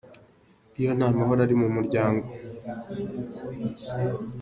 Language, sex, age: Kinyarwanda, male, 19-29